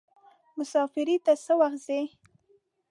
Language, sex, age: Pashto, female, 19-29